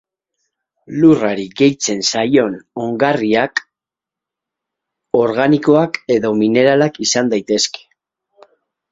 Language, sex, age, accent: Basque, male, 40-49, Mendebalekoa (Araba, Bizkaia, Gipuzkoako mendebaleko herri batzuk)